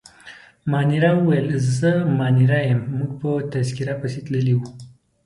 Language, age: Pashto, 30-39